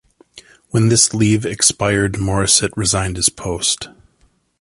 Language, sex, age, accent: English, male, 40-49, United States English